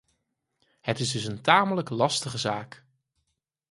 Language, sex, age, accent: Dutch, male, 30-39, Nederlands Nederlands